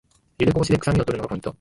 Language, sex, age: Japanese, male, 19-29